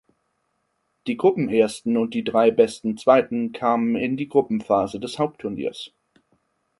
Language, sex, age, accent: German, male, under 19, Deutschland Deutsch